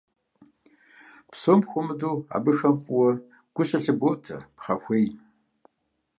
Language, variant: Kabardian, Адыгэбзэ (Къэбэрдей, Кирил, псоми зэдай)